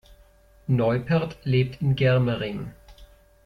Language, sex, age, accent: German, male, 30-39, Deutschland Deutsch